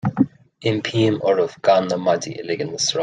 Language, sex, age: Irish, male, 30-39